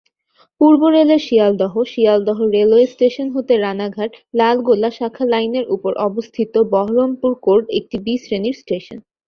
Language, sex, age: Bengali, female, 19-29